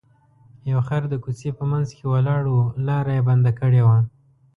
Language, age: Pashto, 19-29